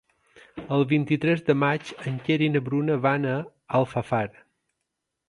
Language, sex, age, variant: Catalan, male, 50-59, Balear